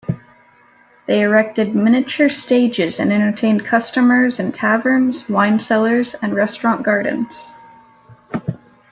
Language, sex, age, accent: English, female, 19-29, United States English